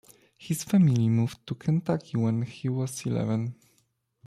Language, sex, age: English, male, 19-29